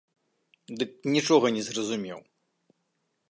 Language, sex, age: Belarusian, male, 40-49